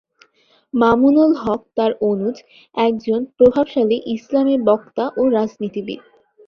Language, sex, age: Bengali, female, 19-29